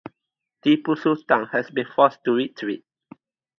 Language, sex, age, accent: English, male, 19-29, Malaysian English